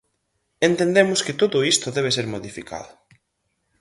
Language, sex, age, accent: Galician, female, 19-29, Atlántico (seseo e gheada)